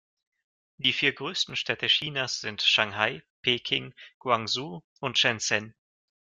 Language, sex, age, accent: German, male, 19-29, Russisch Deutsch